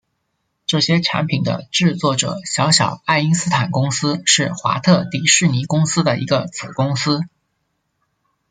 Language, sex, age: Chinese, male, 30-39